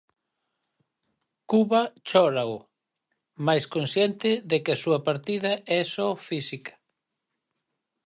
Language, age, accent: Galician, 40-49, Atlántico (seseo e gheada)